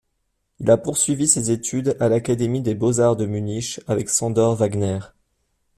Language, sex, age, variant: French, male, 19-29, Français de métropole